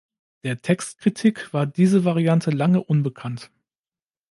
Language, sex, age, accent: German, male, 40-49, Deutschland Deutsch